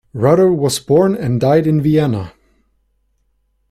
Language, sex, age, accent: English, male, 19-29, United States English